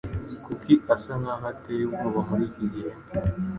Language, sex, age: Kinyarwanda, male, 19-29